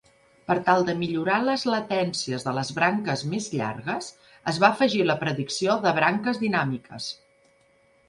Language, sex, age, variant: Catalan, female, 50-59, Central